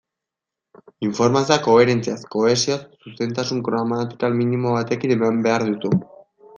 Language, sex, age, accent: Basque, male, 19-29, Erdialdekoa edo Nafarra (Gipuzkoa, Nafarroa)